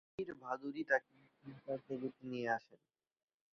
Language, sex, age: Bengali, male, under 19